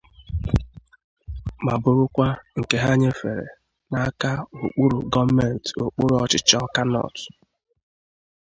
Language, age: Igbo, 30-39